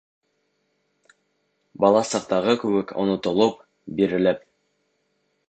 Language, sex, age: Bashkir, male, 19-29